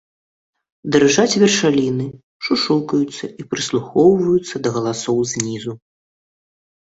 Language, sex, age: Belarusian, male, under 19